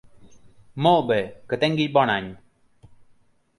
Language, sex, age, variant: Catalan, male, 30-39, Balear